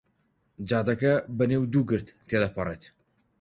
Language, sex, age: Central Kurdish, male, 19-29